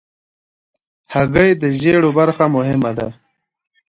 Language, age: Pashto, 19-29